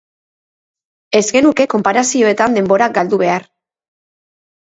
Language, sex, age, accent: Basque, female, 30-39, Mendebalekoa (Araba, Bizkaia, Gipuzkoako mendebaleko herri batzuk)